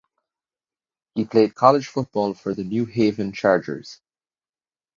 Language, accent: English, Irish English